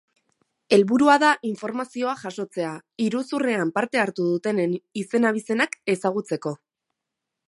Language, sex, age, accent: Basque, female, 19-29, Erdialdekoa edo Nafarra (Gipuzkoa, Nafarroa)